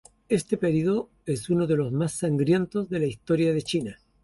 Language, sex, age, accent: Spanish, male, 60-69, Chileno: Chile, Cuyo